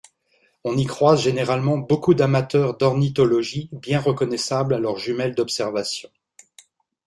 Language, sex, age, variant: French, male, 50-59, Français de métropole